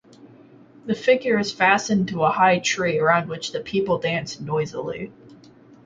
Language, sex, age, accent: English, female, under 19, United States English